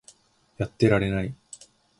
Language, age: Japanese, 19-29